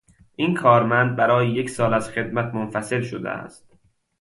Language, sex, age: Persian, male, 19-29